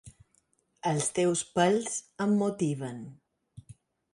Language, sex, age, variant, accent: Catalan, female, 40-49, Balear, mallorquí